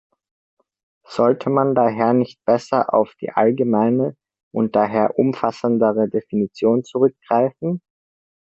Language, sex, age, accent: German, male, under 19, Österreichisches Deutsch